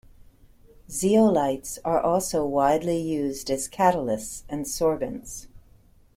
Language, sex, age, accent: English, female, 60-69, United States English